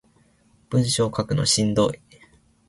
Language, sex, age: Japanese, male, under 19